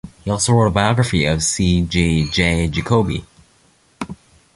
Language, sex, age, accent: English, male, under 19, Canadian English